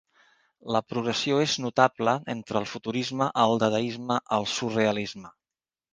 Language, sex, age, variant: Catalan, male, 50-59, Central